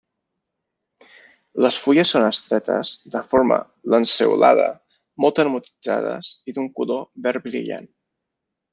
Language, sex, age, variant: Catalan, male, 30-39, Balear